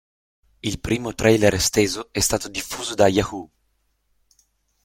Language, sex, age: Italian, male, 19-29